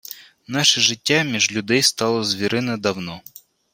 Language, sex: Ukrainian, male